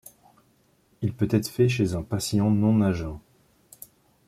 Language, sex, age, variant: French, male, 19-29, Français de métropole